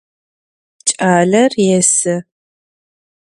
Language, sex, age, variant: Adyghe, female, 19-29, Адыгабзэ (Кирил, пстэумэ зэдыряе)